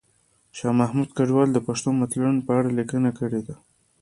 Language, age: Pashto, 19-29